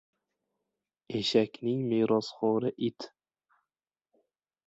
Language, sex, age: Uzbek, male, 19-29